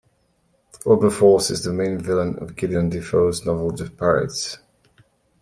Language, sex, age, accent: English, male, 30-39, England English